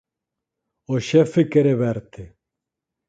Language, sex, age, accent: Galician, male, 30-39, Normativo (estándar)